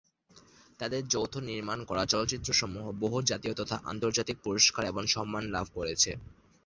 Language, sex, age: Bengali, male, 19-29